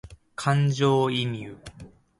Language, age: Japanese, 30-39